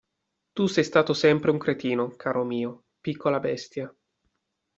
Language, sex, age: Italian, male, 30-39